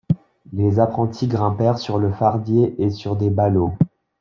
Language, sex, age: French, male, 19-29